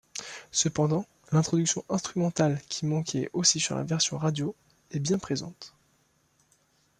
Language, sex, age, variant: French, male, 19-29, Français de métropole